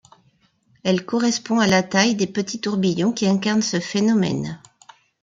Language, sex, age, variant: French, female, 50-59, Français de métropole